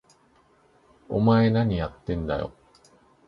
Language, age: Japanese, 19-29